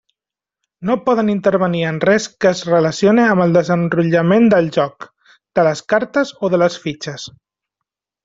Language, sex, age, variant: Catalan, male, 30-39, Central